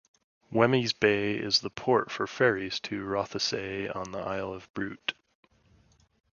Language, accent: English, United States English